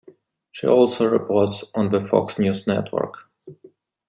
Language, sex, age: English, male, 30-39